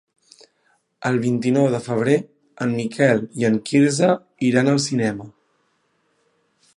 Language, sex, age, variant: Catalan, male, 19-29, Central